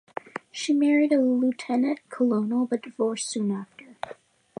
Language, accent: English, United States English